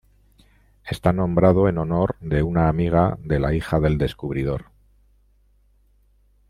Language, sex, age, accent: Spanish, male, 50-59, España: Norte peninsular (Asturias, Castilla y León, Cantabria, País Vasco, Navarra, Aragón, La Rioja, Guadalajara, Cuenca)